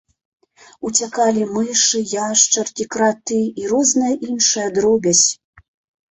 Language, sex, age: Belarusian, female, 50-59